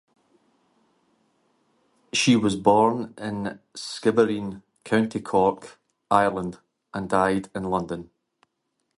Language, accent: English, Scottish English